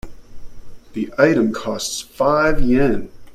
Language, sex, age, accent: English, male, 40-49, United States English